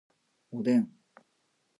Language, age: Japanese, 40-49